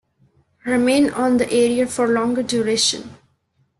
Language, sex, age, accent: English, female, 19-29, India and South Asia (India, Pakistan, Sri Lanka)